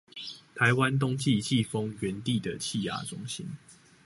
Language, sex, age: Chinese, male, 19-29